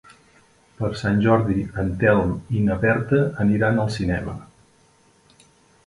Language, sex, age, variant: Catalan, male, 50-59, Septentrional